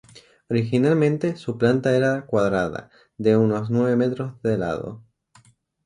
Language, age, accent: Spanish, 19-29, España: Islas Canarias